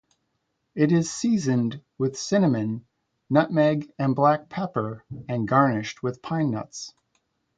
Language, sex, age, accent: English, male, 50-59, United States English